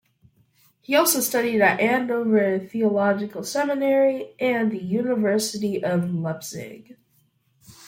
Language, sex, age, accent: English, male, under 19, United States English